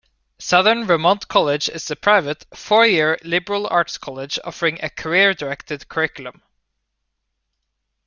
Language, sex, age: English, male, 19-29